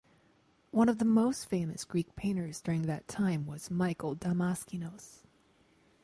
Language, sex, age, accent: English, female, 19-29, United States English